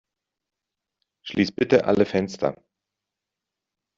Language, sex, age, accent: German, male, 40-49, Deutschland Deutsch